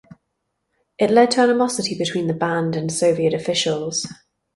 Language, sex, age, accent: English, female, 30-39, England English